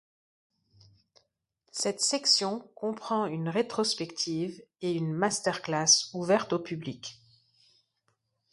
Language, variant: French, Français de métropole